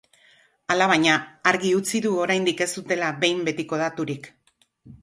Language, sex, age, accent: Basque, female, 60-69, Mendebalekoa (Araba, Bizkaia, Gipuzkoako mendebaleko herri batzuk)